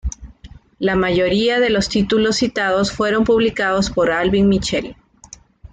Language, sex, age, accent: Spanish, female, 40-49, Andino-Pacífico: Colombia, Perú, Ecuador, oeste de Bolivia y Venezuela andina